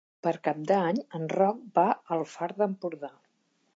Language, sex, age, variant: Catalan, female, 60-69, Central